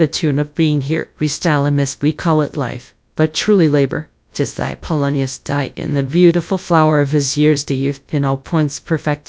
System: TTS, GradTTS